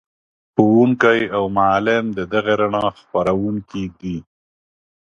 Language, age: Pashto, 60-69